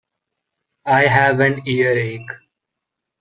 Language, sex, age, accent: English, male, 19-29, India and South Asia (India, Pakistan, Sri Lanka)